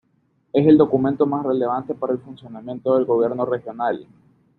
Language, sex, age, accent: Spanish, male, 19-29, América central